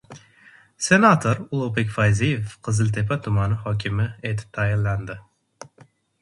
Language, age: Uzbek, 19-29